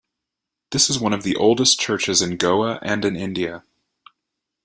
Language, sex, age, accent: English, male, 19-29, United States English